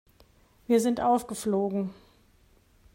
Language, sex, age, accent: German, male, 50-59, Deutschland Deutsch